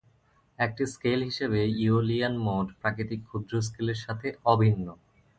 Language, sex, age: Bengali, male, 30-39